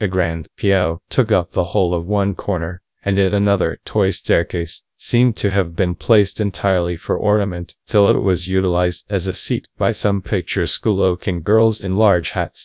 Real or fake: fake